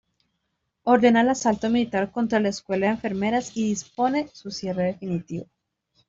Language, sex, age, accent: Spanish, female, 19-29, Andino-Pacífico: Colombia, Perú, Ecuador, oeste de Bolivia y Venezuela andina